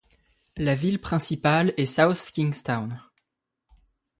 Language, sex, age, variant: French, male, 19-29, Français de métropole